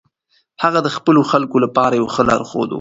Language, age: Pashto, 19-29